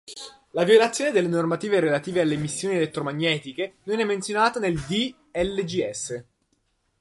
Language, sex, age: Italian, male, under 19